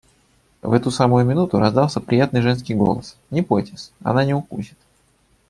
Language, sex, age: Russian, male, 19-29